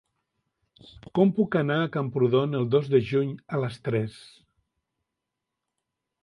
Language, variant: Catalan, Central